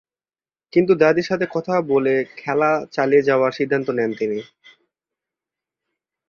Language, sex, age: Bengali, male, 19-29